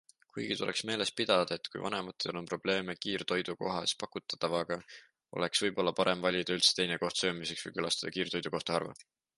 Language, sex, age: Estonian, male, 19-29